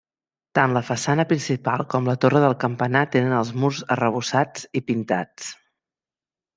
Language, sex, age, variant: Catalan, female, 40-49, Central